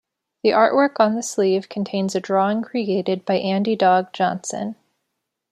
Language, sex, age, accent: English, female, 19-29, United States English